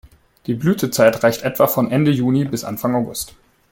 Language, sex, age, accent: German, male, 19-29, Deutschland Deutsch